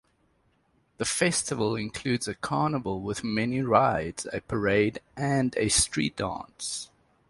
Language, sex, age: English, male, 30-39